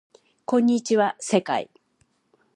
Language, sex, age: Japanese, female, 60-69